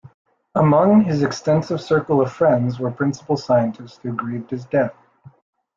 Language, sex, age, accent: English, male, under 19, United States English